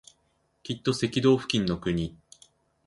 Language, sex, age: Japanese, male, 19-29